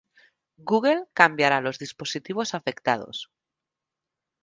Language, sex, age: Spanish, female, 40-49